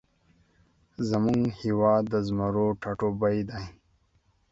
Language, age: Pashto, 30-39